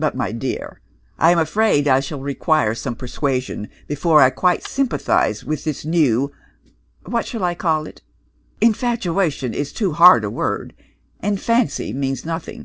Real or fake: real